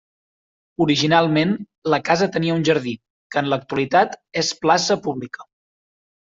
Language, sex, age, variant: Catalan, male, 19-29, Central